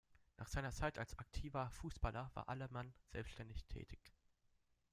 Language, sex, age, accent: German, male, under 19, Deutschland Deutsch